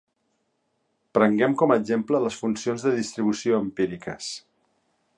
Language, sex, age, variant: Catalan, male, 50-59, Central